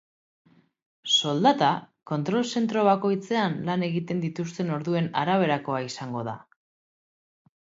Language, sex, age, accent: Basque, female, 30-39, Mendebalekoa (Araba, Bizkaia, Gipuzkoako mendebaleko herri batzuk)